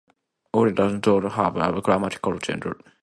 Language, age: English, 19-29